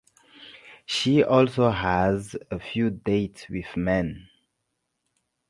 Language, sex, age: English, male, 30-39